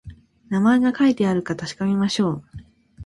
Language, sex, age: Japanese, female, 19-29